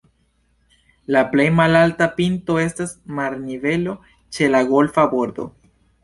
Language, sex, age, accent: Esperanto, male, 19-29, Internacia